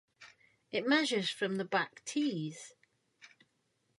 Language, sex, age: English, female, 40-49